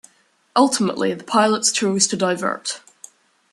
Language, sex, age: English, male, under 19